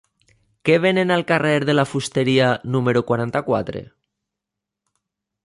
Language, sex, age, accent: Catalan, male, 40-49, valencià